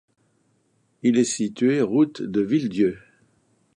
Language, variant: French, Français de métropole